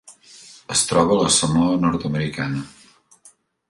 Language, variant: Catalan, Central